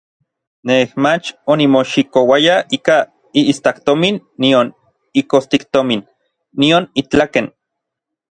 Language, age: Orizaba Nahuatl, 30-39